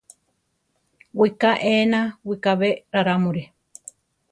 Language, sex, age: Central Tarahumara, female, 50-59